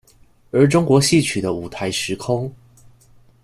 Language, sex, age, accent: Chinese, male, 19-29, 出生地：臺中市